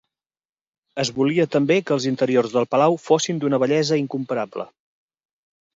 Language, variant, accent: Catalan, Central, central